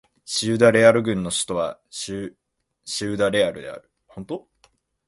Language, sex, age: Japanese, male, 19-29